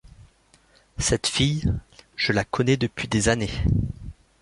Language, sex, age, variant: French, male, 19-29, Français de métropole